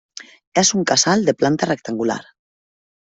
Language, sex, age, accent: Catalan, female, 30-39, valencià